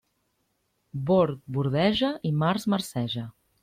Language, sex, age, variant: Catalan, female, 30-39, Central